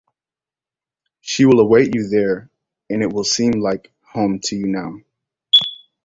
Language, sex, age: English, male, 19-29